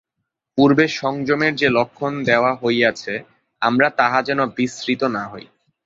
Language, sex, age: Bengali, male, 19-29